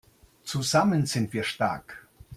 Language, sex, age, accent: German, male, 60-69, Deutschland Deutsch